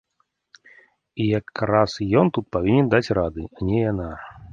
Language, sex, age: Belarusian, male, 30-39